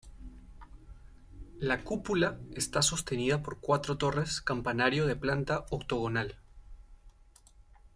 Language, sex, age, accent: Spanish, male, 19-29, Andino-Pacífico: Colombia, Perú, Ecuador, oeste de Bolivia y Venezuela andina